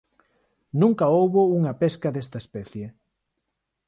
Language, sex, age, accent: Galician, male, 50-59, Neofalante